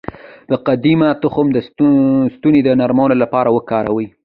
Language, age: Pashto, under 19